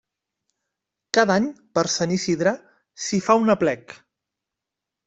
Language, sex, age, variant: Catalan, male, 30-39, Central